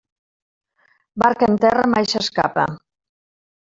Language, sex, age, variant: Catalan, female, 60-69, Central